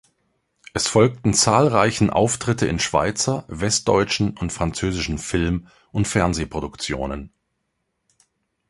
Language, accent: German, Deutschland Deutsch